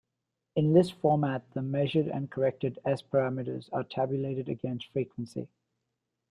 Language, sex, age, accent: English, male, 30-39, Australian English